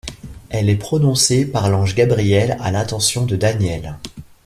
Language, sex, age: French, male, 40-49